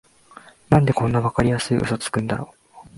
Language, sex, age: Japanese, male, 19-29